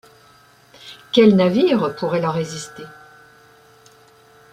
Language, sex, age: French, female, 60-69